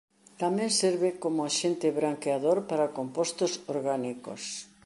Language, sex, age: Galician, female, 60-69